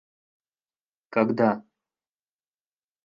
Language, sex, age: Russian, male, 19-29